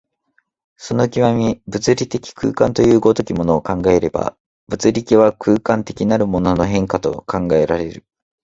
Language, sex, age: Japanese, male, 19-29